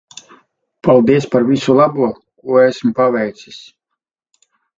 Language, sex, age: Latvian, male, 30-39